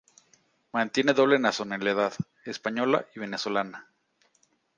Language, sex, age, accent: Spanish, male, 40-49, México